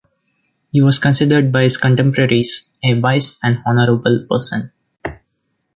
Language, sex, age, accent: English, male, 19-29, India and South Asia (India, Pakistan, Sri Lanka)